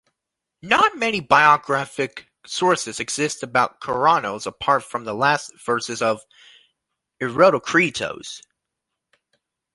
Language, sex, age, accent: English, male, 19-29, United States English